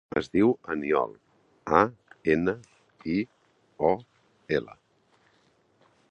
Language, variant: Catalan, Nord-Occidental